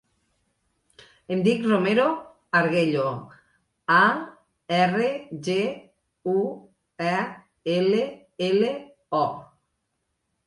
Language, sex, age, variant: Catalan, female, 40-49, Nord-Occidental